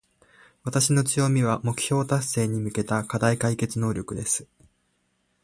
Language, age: Japanese, 19-29